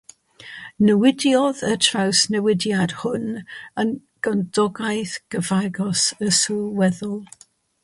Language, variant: Welsh, South-Western Welsh